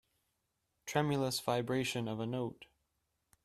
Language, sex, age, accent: English, male, 40-49, Canadian English